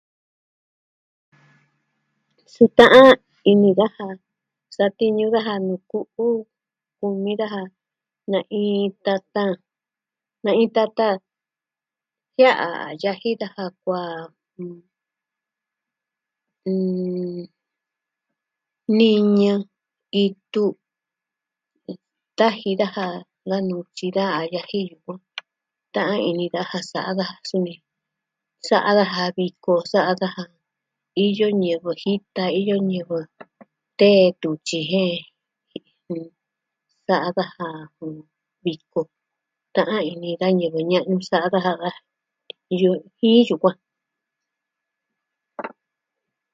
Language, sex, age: Southwestern Tlaxiaco Mixtec, female, 60-69